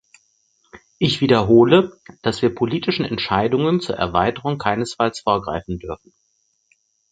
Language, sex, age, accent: German, male, 40-49, Deutschland Deutsch